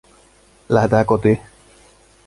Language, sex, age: Finnish, male, 30-39